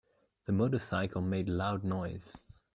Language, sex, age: English, male, 19-29